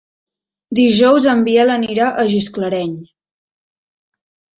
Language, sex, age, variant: Catalan, male, 50-59, Central